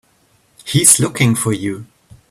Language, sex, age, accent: English, male, 30-39, England English